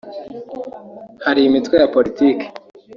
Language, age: Kinyarwanda, 19-29